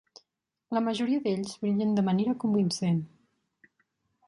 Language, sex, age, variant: Catalan, female, 19-29, Central